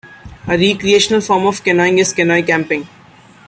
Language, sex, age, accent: English, male, 19-29, India and South Asia (India, Pakistan, Sri Lanka)